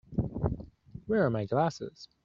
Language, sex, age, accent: English, male, 30-39, New Zealand English